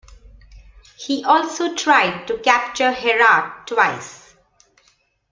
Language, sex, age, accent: English, female, 40-49, India and South Asia (India, Pakistan, Sri Lanka)